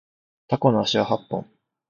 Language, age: Japanese, 19-29